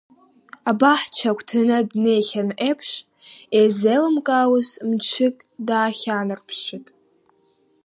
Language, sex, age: Abkhazian, female, under 19